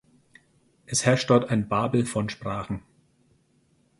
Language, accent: German, Deutschland Deutsch